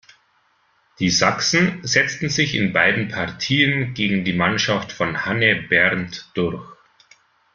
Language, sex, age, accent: German, male, 40-49, Deutschland Deutsch